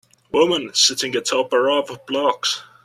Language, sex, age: English, male, 19-29